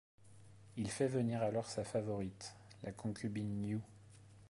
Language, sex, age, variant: French, male, 30-39, Français de métropole